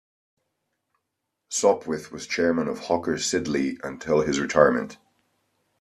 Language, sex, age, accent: English, male, 30-39, United States English